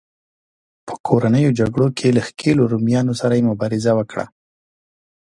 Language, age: Pashto, 30-39